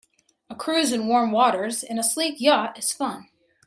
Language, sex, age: English, female, 30-39